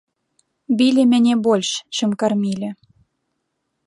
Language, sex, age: Belarusian, female, 19-29